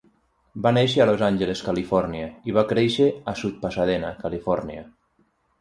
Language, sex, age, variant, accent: Catalan, male, 30-39, Nord-Occidental, nord-occidental; Lleidatà